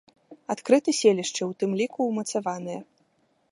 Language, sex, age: Belarusian, female, 19-29